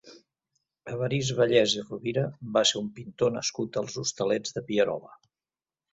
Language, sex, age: Catalan, male, 70-79